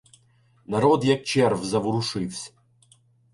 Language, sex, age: Ukrainian, male, 19-29